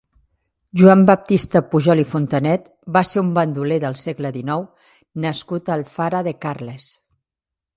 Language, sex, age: Catalan, female, 50-59